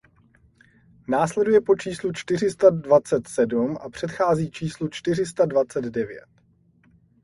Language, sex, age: Czech, male, 30-39